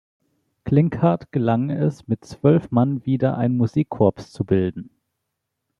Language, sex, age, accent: German, male, 19-29, Deutschland Deutsch